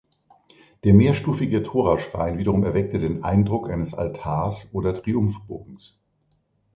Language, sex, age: German, male, 60-69